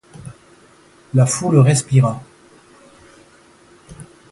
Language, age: French, 70-79